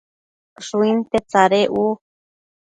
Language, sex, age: Matsés, female, 30-39